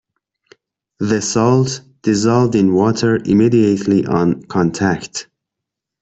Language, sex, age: English, male, 30-39